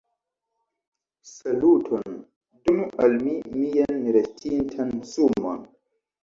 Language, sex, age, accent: Esperanto, male, 19-29, Internacia